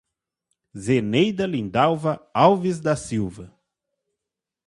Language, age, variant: Portuguese, 30-39, Portuguese (Brasil)